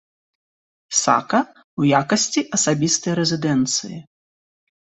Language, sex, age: Belarusian, female, 40-49